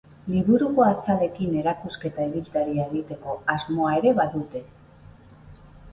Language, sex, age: Basque, female, 40-49